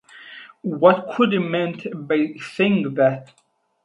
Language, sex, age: English, male, 19-29